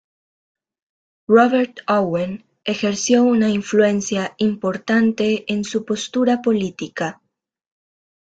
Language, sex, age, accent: Spanish, female, 19-29, América central